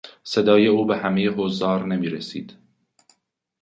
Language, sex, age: Persian, male, 19-29